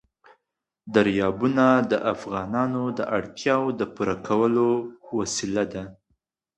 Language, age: Pashto, 19-29